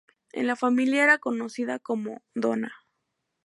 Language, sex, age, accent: Spanish, female, 19-29, México